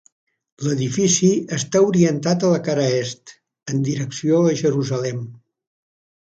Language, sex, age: Catalan, male, 70-79